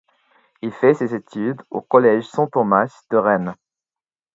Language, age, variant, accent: French, 19-29, Français d'Europe, Français du Royaume-Uni